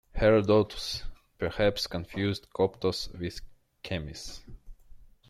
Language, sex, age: English, male, 19-29